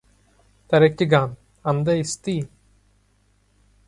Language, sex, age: Bengali, male, 19-29